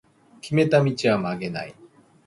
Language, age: Japanese, 30-39